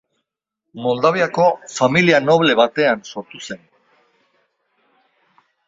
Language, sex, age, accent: Basque, male, 50-59, Mendebalekoa (Araba, Bizkaia, Gipuzkoako mendebaleko herri batzuk)